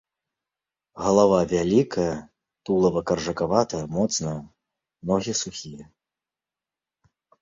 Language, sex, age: Belarusian, male, 30-39